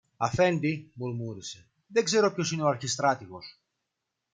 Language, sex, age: Greek, male, 30-39